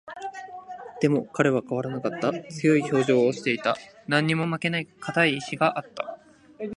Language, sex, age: Japanese, male, 19-29